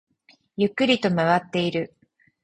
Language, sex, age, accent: Japanese, female, 40-49, 標準語